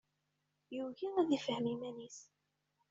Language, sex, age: Kabyle, female, 30-39